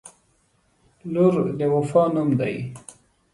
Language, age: Pashto, 19-29